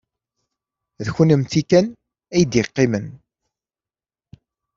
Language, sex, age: Kabyle, male, 30-39